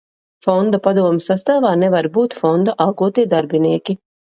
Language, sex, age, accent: Latvian, female, 40-49, Riga